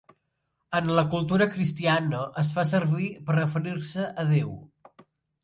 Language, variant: Catalan, Central